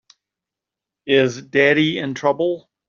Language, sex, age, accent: English, male, 50-59, United States English